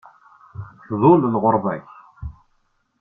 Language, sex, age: Kabyle, male, 19-29